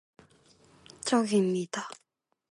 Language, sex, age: Korean, female, 19-29